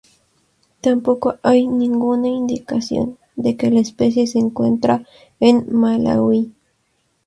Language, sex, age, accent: Spanish, female, under 19, México